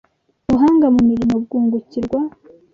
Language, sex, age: Kinyarwanda, female, 19-29